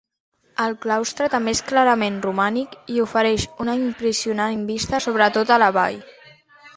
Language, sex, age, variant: Catalan, female, under 19, Central